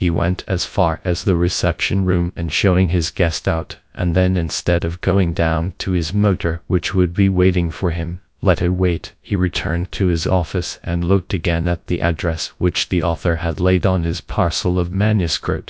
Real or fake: fake